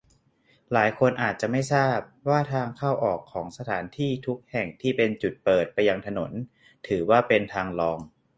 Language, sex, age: Thai, male, 19-29